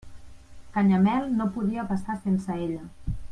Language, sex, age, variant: Catalan, female, 30-39, Central